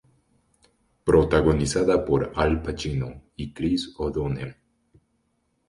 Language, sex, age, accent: Spanish, male, 19-29, Andino-Pacífico: Colombia, Perú, Ecuador, oeste de Bolivia y Venezuela andina